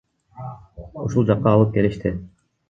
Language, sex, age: Kyrgyz, male, 19-29